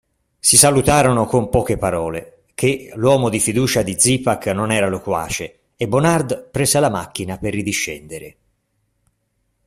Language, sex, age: Italian, male, 40-49